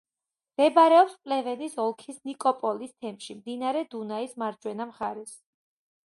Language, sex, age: Georgian, female, 30-39